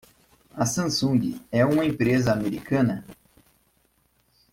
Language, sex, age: Portuguese, male, 19-29